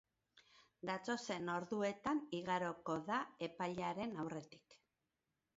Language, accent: Basque, Erdialdekoa edo Nafarra (Gipuzkoa, Nafarroa)